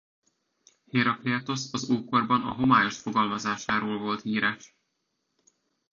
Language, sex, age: Hungarian, male, 19-29